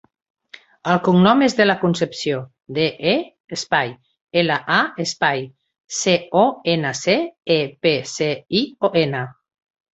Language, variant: Catalan, Central